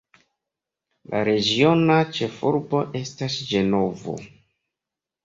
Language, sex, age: Esperanto, male, 30-39